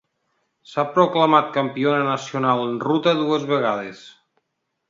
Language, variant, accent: Catalan, Nord-Occidental, nord-occidental